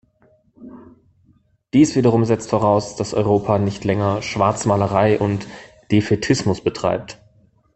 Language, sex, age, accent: German, male, 19-29, Deutschland Deutsch